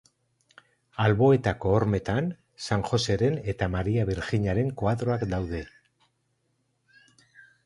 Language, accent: Basque, Erdialdekoa edo Nafarra (Gipuzkoa, Nafarroa)